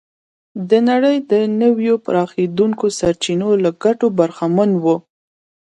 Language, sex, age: Pashto, female, 19-29